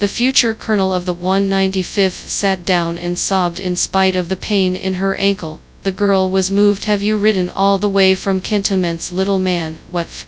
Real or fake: fake